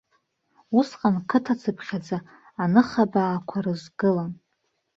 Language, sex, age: Abkhazian, female, 19-29